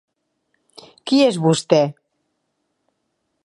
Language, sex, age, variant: Catalan, female, 30-39, Central